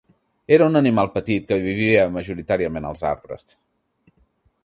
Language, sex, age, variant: Catalan, male, 30-39, Central